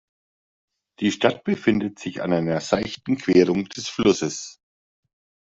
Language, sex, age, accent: German, male, 50-59, Deutschland Deutsch